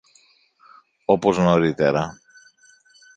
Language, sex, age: Greek, male, 50-59